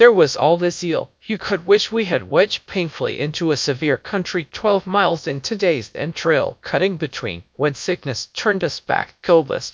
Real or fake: fake